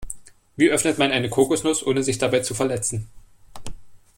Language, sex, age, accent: German, male, 19-29, Deutschland Deutsch